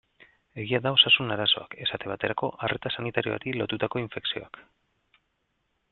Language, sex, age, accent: Basque, male, 30-39, Mendebalekoa (Araba, Bizkaia, Gipuzkoako mendebaleko herri batzuk)